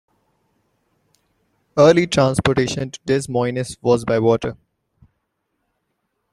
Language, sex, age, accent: English, male, 19-29, India and South Asia (India, Pakistan, Sri Lanka)